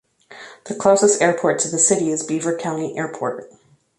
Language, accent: English, United States English